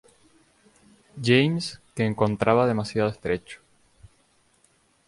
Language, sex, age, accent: Spanish, male, 19-29, España: Islas Canarias